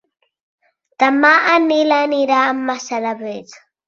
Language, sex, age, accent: Catalan, female, 40-49, Oriental